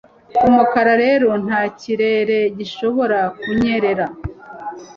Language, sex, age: Kinyarwanda, female, 30-39